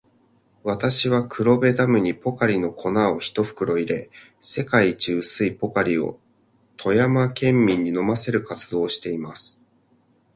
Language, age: Japanese, 30-39